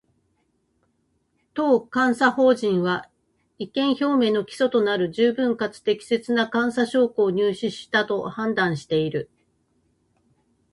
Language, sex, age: Japanese, female, 50-59